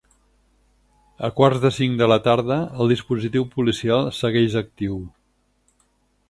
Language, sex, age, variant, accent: Catalan, male, 60-69, Central, Barceloní